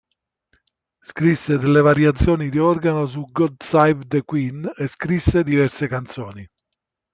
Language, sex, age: Italian, male, 60-69